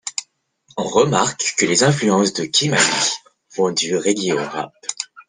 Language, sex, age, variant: French, male, 19-29, Français de métropole